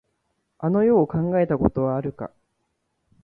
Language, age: Japanese, 19-29